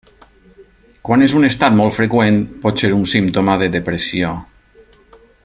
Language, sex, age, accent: Catalan, male, 40-49, valencià